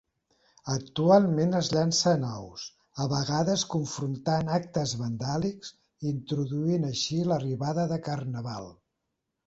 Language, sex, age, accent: Catalan, male, 70-79, Barcelona